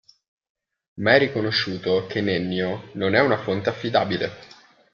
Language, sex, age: Italian, male, 19-29